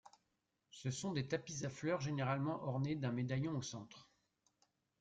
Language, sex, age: French, male, 40-49